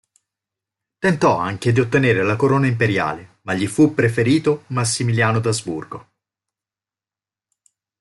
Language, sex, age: Italian, male, 40-49